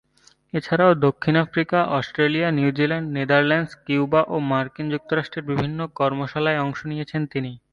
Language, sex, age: Bengali, male, 19-29